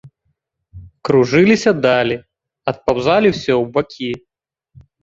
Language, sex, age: Belarusian, male, 30-39